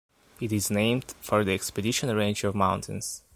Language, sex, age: English, male, 19-29